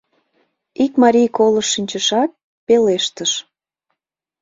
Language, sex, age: Mari, female, 19-29